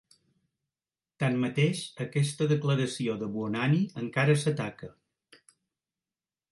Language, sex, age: Catalan, male, 60-69